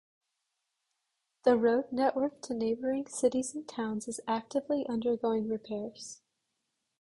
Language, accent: English, United States English